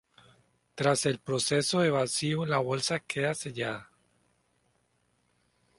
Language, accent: Spanish, América central